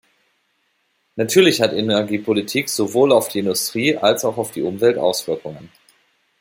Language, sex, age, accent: German, male, 30-39, Deutschland Deutsch